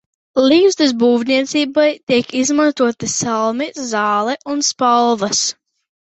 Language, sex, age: Latvian, female, under 19